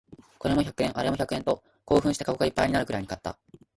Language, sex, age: Japanese, male, 19-29